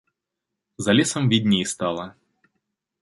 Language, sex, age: Belarusian, male, 19-29